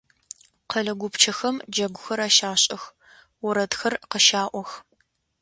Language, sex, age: Adyghe, female, 19-29